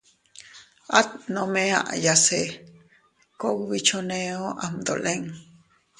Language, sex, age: Teutila Cuicatec, female, 30-39